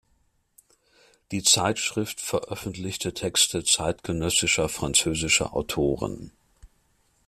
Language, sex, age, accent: German, male, 50-59, Deutschland Deutsch